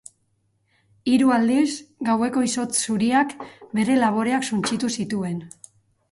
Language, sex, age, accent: Basque, female, 30-39, Mendebalekoa (Araba, Bizkaia, Gipuzkoako mendebaleko herri batzuk)